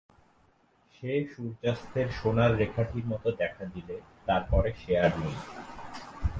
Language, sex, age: Bengali, male, 19-29